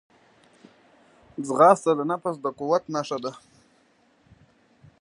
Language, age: Pashto, 19-29